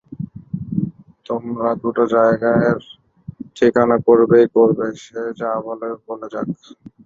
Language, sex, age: Bengali, male, 19-29